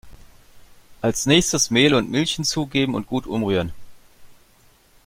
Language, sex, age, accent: German, male, 40-49, Deutschland Deutsch